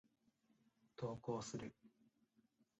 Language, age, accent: Japanese, 19-29, 標準語